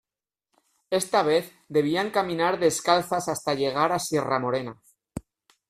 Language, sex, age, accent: Spanish, male, 40-49, España: Norte peninsular (Asturias, Castilla y León, Cantabria, País Vasco, Navarra, Aragón, La Rioja, Guadalajara, Cuenca)